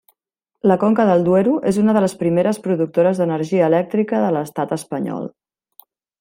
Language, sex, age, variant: Catalan, female, 40-49, Central